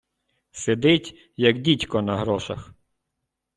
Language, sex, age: Ukrainian, male, 30-39